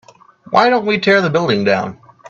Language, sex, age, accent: English, male, under 19, United States English